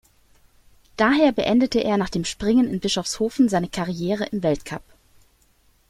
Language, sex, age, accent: German, female, 30-39, Deutschland Deutsch